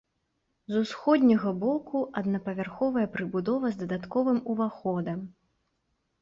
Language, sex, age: Belarusian, female, 19-29